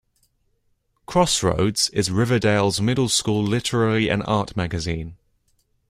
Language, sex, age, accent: English, male, under 19, England English